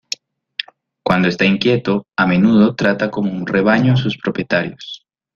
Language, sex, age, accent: Spanish, male, 19-29, Andino-Pacífico: Colombia, Perú, Ecuador, oeste de Bolivia y Venezuela andina